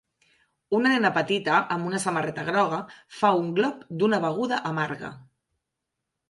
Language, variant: Catalan, Central